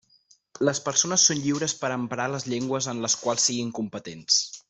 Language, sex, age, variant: Catalan, male, 19-29, Central